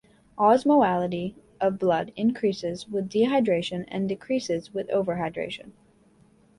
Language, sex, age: English, female, 19-29